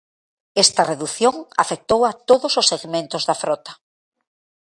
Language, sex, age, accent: Galician, female, 40-49, Normativo (estándar)